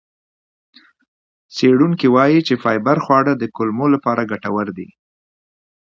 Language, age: Pashto, 50-59